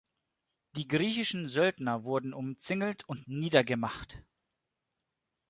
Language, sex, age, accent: German, male, 30-39, Deutschland Deutsch